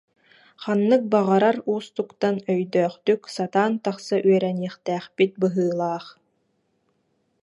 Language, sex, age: Yakut, female, 19-29